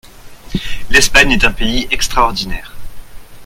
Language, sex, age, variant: French, male, 30-39, Français de métropole